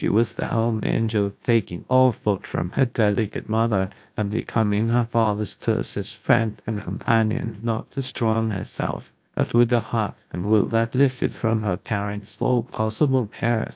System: TTS, GlowTTS